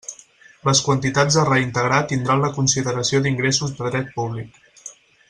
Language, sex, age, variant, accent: Catalan, male, 19-29, Central, central; Barceloní